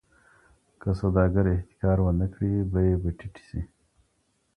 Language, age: Pashto, 30-39